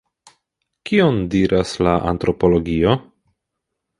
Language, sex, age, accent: Esperanto, male, 30-39, Internacia